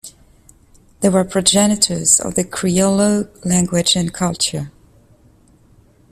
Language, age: English, 19-29